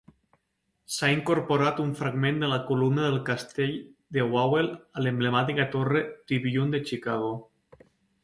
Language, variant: Catalan, Nord-Occidental